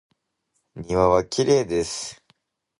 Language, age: Japanese, 19-29